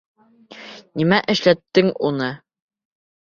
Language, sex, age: Bashkir, male, under 19